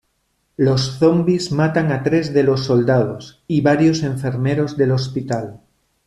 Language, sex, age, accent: Spanish, male, 40-49, España: Norte peninsular (Asturias, Castilla y León, Cantabria, País Vasco, Navarra, Aragón, La Rioja, Guadalajara, Cuenca)